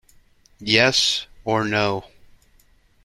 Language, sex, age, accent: English, male, 19-29, United States English